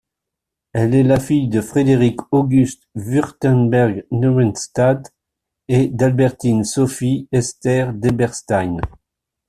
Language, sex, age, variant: French, male, 50-59, Français de métropole